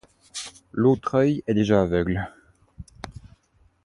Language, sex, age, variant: French, male, 19-29, Français de métropole